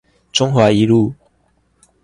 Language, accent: Chinese, 出生地：新北市